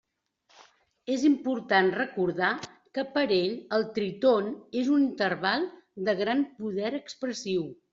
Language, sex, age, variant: Catalan, female, 60-69, Central